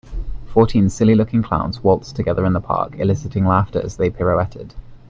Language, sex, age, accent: English, male, 19-29, England English